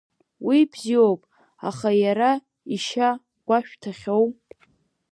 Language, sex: Abkhazian, female